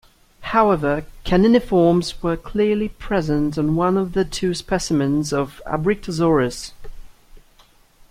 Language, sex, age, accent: English, male, 19-29, England English